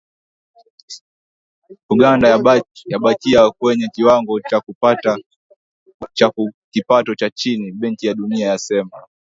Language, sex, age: Swahili, male, 19-29